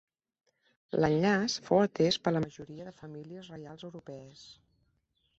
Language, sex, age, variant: Catalan, female, 40-49, Central